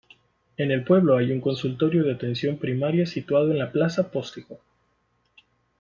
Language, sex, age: Spanish, male, 30-39